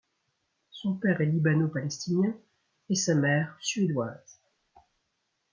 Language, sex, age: French, female, 60-69